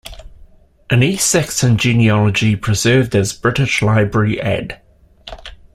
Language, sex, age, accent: English, male, 50-59, New Zealand English